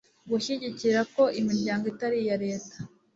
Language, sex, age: Kinyarwanda, female, 19-29